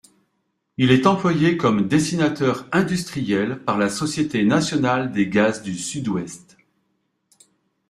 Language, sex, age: French, male, 40-49